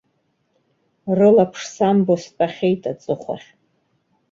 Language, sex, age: Abkhazian, female, 40-49